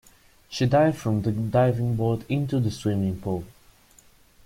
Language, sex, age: English, male, under 19